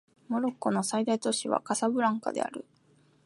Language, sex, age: Japanese, female, 19-29